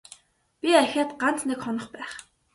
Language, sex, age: Mongolian, female, 19-29